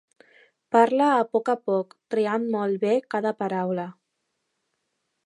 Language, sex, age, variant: Catalan, female, under 19, Alacantí